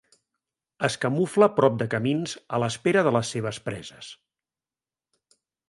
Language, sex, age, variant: Catalan, male, 50-59, Central